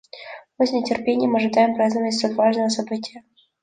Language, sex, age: Russian, female, 19-29